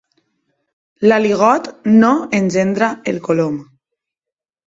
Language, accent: Catalan, valencià